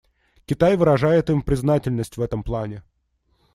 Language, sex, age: Russian, male, 19-29